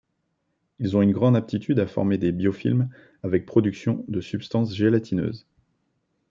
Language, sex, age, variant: French, male, 40-49, Français de métropole